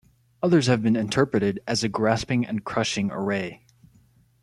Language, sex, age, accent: English, male, 19-29, United States English